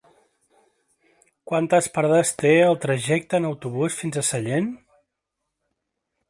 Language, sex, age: Catalan, male, 30-39